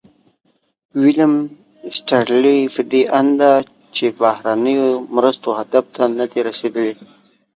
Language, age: Pashto, 19-29